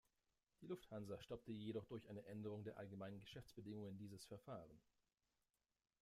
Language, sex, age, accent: German, male, 30-39, Deutschland Deutsch